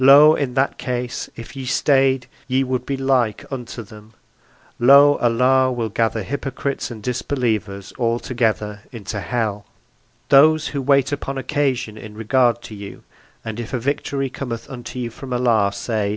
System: none